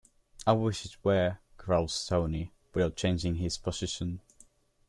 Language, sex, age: English, male, under 19